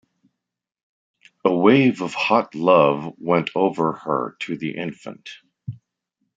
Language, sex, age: English, male, 60-69